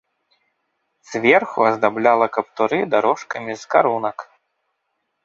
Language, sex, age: Belarusian, male, 30-39